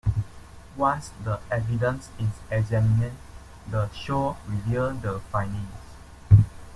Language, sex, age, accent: English, male, 19-29, Malaysian English